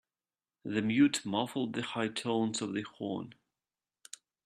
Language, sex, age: English, male, 40-49